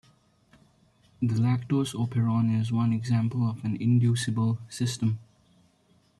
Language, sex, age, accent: English, male, 19-29, India and South Asia (India, Pakistan, Sri Lanka)